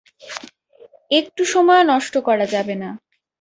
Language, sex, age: Bengali, female, under 19